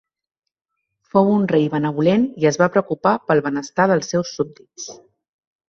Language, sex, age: Catalan, female, 30-39